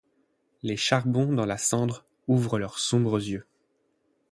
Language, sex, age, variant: French, male, 19-29, Français de métropole